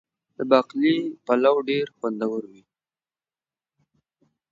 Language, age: Pashto, 19-29